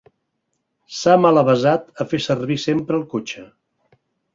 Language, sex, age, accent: Catalan, male, 60-69, Català central